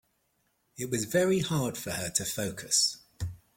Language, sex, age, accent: English, male, 40-49, England English